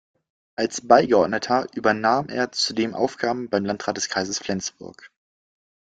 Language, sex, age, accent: German, male, 19-29, Deutschland Deutsch